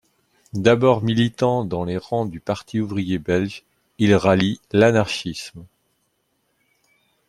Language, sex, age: French, male, 40-49